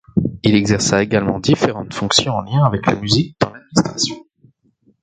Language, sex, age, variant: French, male, 19-29, Français de métropole